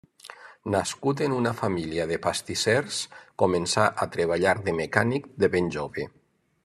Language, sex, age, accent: Catalan, male, 50-59, valencià